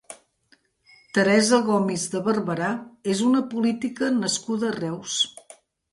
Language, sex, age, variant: Catalan, female, 60-69, Central